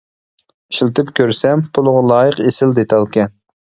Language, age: Uyghur, 19-29